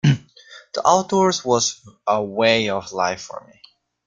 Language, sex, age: English, male, under 19